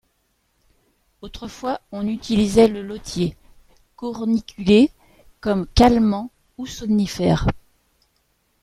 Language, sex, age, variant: French, female, 40-49, Français de métropole